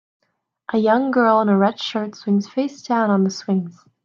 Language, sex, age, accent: English, female, 19-29, United States English